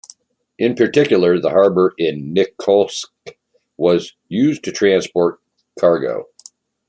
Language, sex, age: English, male, 60-69